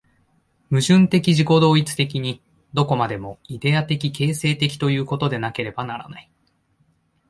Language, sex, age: Japanese, male, 30-39